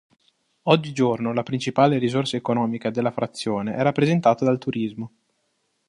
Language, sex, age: Italian, male, 19-29